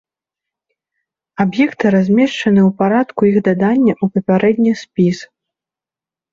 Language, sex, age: Belarusian, female, 19-29